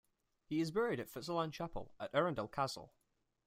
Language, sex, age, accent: English, male, 19-29, England English